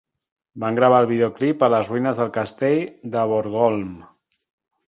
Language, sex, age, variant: Catalan, male, 30-39, Central